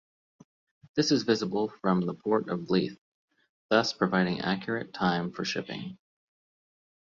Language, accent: English, United States English